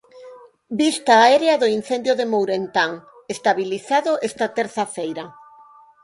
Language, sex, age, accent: Galician, female, 50-59, Normativo (estándar)